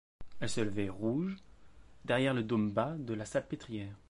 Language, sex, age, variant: French, male, 19-29, Français de métropole